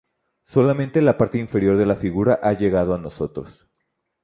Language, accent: Spanish, México